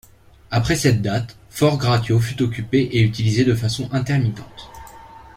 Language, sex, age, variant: French, male, under 19, Français de métropole